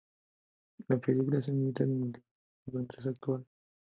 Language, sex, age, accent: Spanish, male, 19-29, México